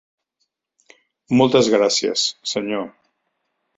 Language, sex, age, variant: Catalan, male, 60-69, Septentrional